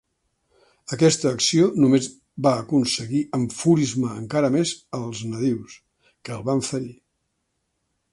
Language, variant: Catalan, Central